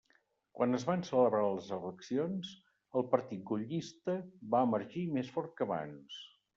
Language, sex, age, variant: Catalan, male, 60-69, Septentrional